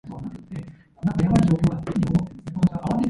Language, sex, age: English, female, 19-29